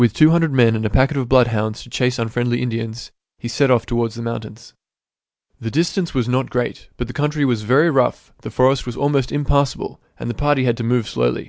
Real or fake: real